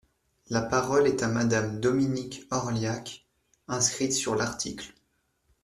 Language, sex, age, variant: French, male, 19-29, Français de métropole